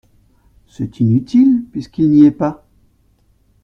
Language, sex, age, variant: French, male, 40-49, Français de métropole